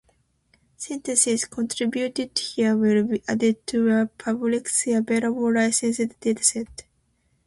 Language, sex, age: Japanese, female, 19-29